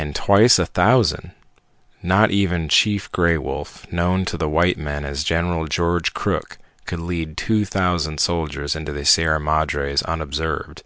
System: none